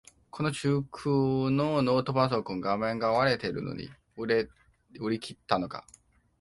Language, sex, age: Japanese, male, 19-29